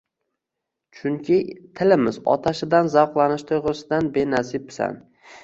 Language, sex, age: Uzbek, male, 19-29